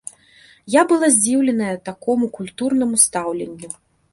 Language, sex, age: Belarusian, female, 30-39